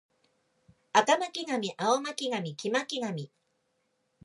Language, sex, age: Japanese, female, 50-59